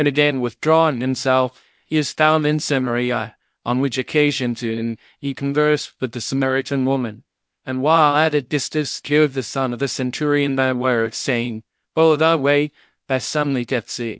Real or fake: fake